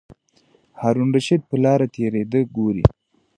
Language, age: Pashto, 19-29